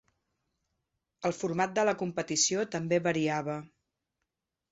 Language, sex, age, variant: Catalan, female, 50-59, Central